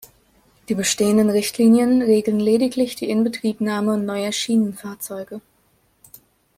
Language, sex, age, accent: German, female, 19-29, Deutschland Deutsch